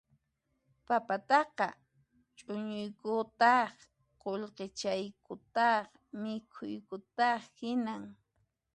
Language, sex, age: Puno Quechua, female, 30-39